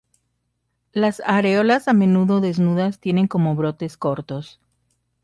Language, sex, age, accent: Spanish, female, 30-39, México